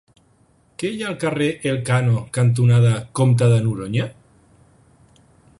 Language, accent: Catalan, central; valencià